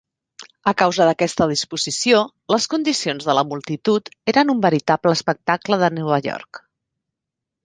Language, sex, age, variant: Catalan, female, 40-49, Central